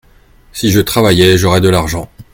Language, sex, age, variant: French, male, 40-49, Français de métropole